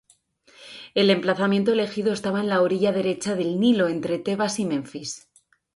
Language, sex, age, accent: Spanish, female, 19-29, España: Norte peninsular (Asturias, Castilla y León, Cantabria, País Vasco, Navarra, Aragón, La Rioja, Guadalajara, Cuenca)